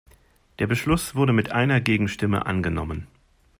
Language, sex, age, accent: German, male, 40-49, Deutschland Deutsch